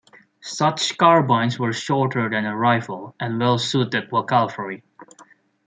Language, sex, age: English, male, 19-29